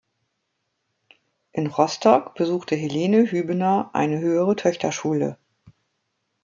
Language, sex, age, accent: German, female, 40-49, Deutschland Deutsch